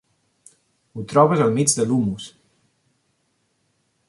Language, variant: Catalan, Central